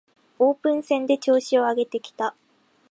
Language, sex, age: Japanese, female, 19-29